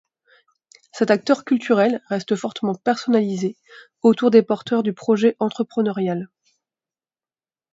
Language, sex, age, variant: French, female, 30-39, Français de métropole